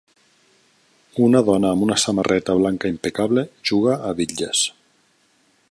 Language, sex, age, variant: Catalan, male, 50-59, Nord-Occidental